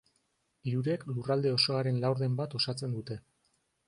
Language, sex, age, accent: Basque, male, 30-39, Erdialdekoa edo Nafarra (Gipuzkoa, Nafarroa)